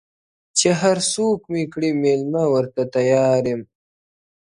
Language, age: Pashto, 19-29